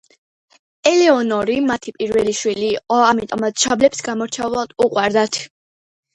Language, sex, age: Georgian, female, under 19